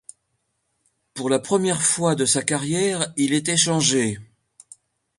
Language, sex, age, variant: French, male, 70-79, Français de métropole